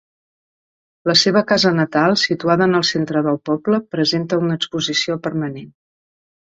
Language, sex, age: Catalan, female, 60-69